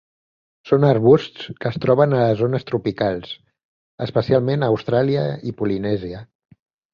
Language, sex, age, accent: Catalan, male, 40-49, Català central